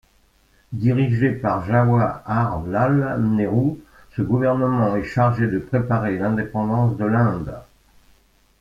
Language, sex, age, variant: French, male, 60-69, Français de métropole